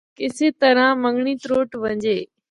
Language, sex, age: Northern Hindko, female, 19-29